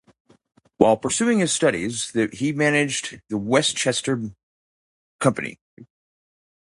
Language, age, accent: English, 40-49, United States English